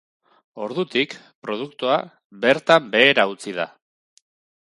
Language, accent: Basque, Erdialdekoa edo Nafarra (Gipuzkoa, Nafarroa)